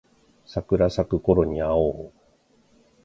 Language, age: Japanese, 50-59